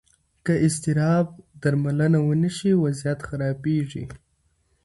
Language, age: Pashto, under 19